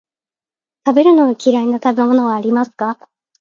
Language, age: English, 19-29